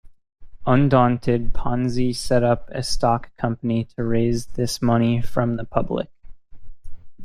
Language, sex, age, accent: English, male, 19-29, United States English